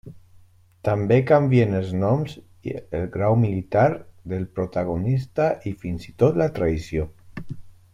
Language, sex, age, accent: Catalan, male, 40-49, valencià